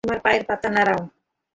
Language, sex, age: Bengali, female, 50-59